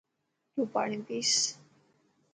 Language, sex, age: Dhatki, female, 19-29